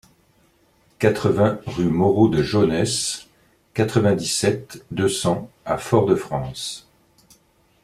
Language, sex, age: French, male, 60-69